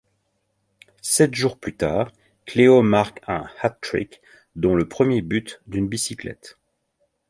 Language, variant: French, Français de métropole